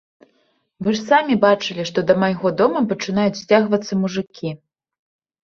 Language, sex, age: Belarusian, female, 30-39